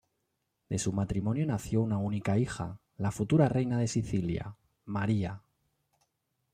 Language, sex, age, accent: Spanish, male, 40-49, España: Norte peninsular (Asturias, Castilla y León, Cantabria, País Vasco, Navarra, Aragón, La Rioja, Guadalajara, Cuenca)